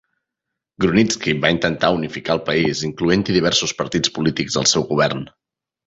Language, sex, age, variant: Catalan, male, 30-39, Central